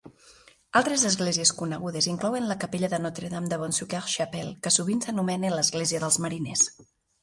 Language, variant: Catalan, Central